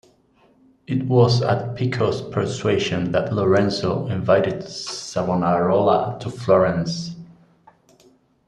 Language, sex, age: English, male, 30-39